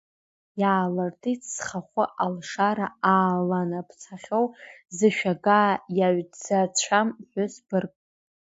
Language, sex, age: Abkhazian, female, under 19